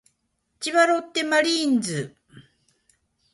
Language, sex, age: Japanese, female, 50-59